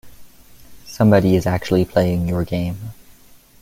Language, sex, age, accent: English, male, 19-29, Canadian English